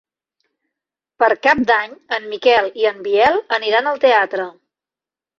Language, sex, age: Catalan, female, 30-39